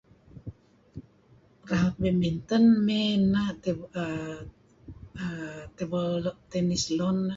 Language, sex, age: Kelabit, female, 50-59